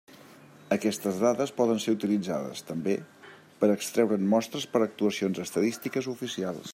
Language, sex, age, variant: Catalan, male, 60-69, Central